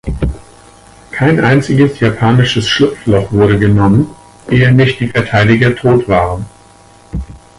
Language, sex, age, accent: German, male, 40-49, Deutschland Deutsch